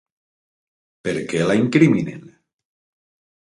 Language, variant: Catalan, Valencià meridional